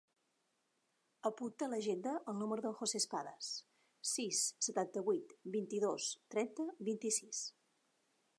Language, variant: Catalan, Septentrional